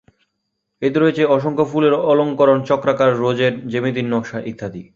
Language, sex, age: Bengali, male, 19-29